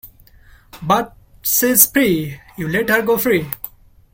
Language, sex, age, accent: English, male, 19-29, India and South Asia (India, Pakistan, Sri Lanka)